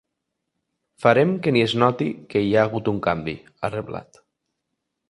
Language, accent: Catalan, valencià